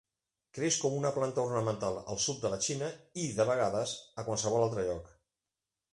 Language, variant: Catalan, Central